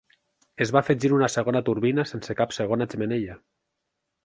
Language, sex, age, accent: Catalan, male, 19-29, valencià